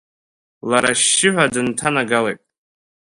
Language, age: Abkhazian, under 19